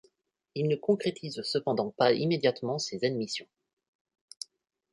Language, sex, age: French, male, 19-29